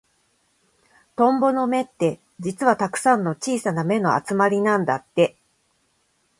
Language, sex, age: Japanese, female, 50-59